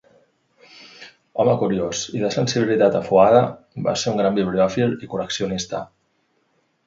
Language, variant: Catalan, Central